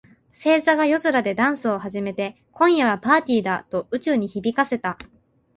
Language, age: Japanese, 19-29